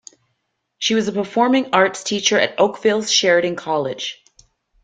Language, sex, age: English, female, 50-59